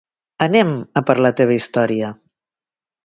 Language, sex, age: Catalan, female, 50-59